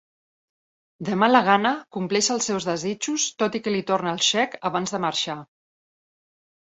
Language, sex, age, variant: Catalan, female, 50-59, Septentrional